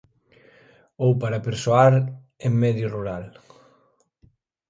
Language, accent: Galician, Normativo (estándar)